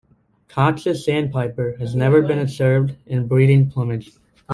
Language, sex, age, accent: English, male, under 19, United States English